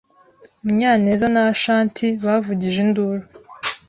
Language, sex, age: Kinyarwanda, female, 19-29